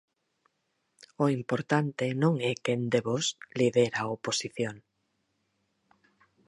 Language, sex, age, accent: Galician, female, 50-59, Normativo (estándar)